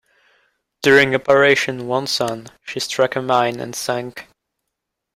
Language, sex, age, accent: English, male, 19-29, United States English